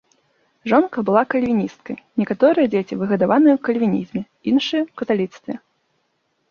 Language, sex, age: Belarusian, female, 19-29